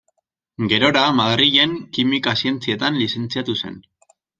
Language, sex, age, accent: Basque, male, 19-29, Mendebalekoa (Araba, Bizkaia, Gipuzkoako mendebaleko herri batzuk)